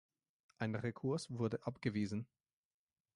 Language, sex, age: German, male, 19-29